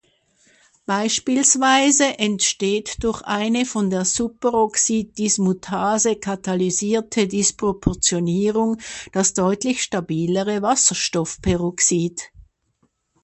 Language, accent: German, Schweizerdeutsch